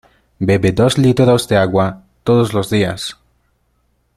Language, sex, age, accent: Spanish, male, 19-29, Andino-Pacífico: Colombia, Perú, Ecuador, oeste de Bolivia y Venezuela andina